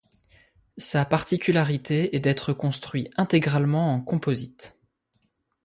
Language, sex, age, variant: French, male, 19-29, Français de métropole